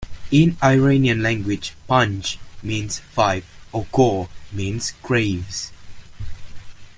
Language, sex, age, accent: English, male, 19-29, Malaysian English